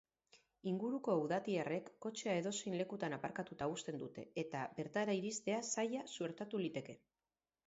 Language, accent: Basque, Mendebalekoa (Araba, Bizkaia, Gipuzkoako mendebaleko herri batzuk)